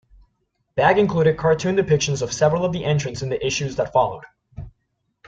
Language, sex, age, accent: English, male, 19-29, United States English